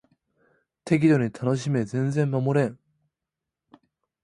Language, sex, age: Japanese, male, 19-29